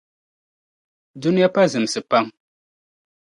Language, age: Dagbani, 19-29